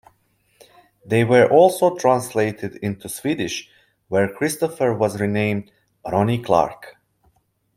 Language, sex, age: English, male, 40-49